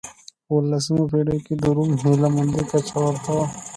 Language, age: Pashto, 19-29